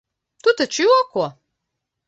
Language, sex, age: Latvian, female, 40-49